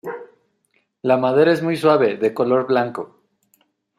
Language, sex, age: Spanish, male, 30-39